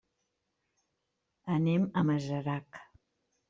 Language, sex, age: Catalan, female, 60-69